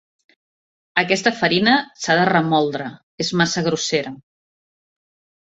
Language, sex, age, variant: Catalan, female, 50-59, Central